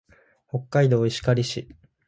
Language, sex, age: Japanese, male, 19-29